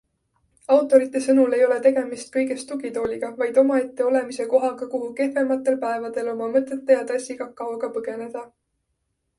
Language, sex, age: Estonian, female, 19-29